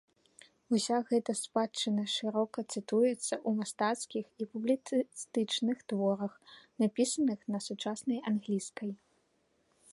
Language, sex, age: Belarusian, female, 19-29